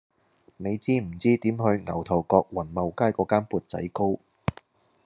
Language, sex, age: Cantonese, male, 19-29